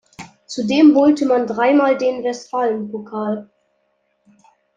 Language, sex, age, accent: German, male, under 19, Deutschland Deutsch